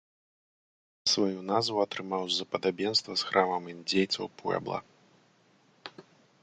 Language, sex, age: Belarusian, male, 30-39